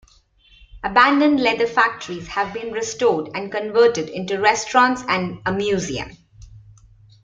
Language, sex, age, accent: English, female, 40-49, India and South Asia (India, Pakistan, Sri Lanka)